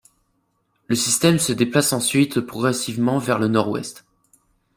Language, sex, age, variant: French, male, under 19, Français de métropole